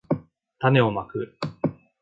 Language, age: Japanese, 19-29